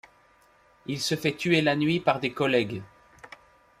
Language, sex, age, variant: French, male, 40-49, Français de métropole